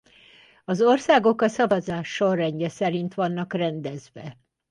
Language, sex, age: Hungarian, female, 70-79